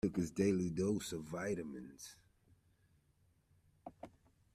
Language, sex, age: English, male, 50-59